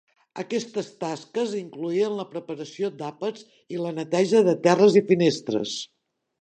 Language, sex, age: Catalan, female, 60-69